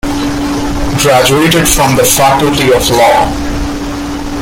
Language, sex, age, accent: English, male, 19-29, India and South Asia (India, Pakistan, Sri Lanka)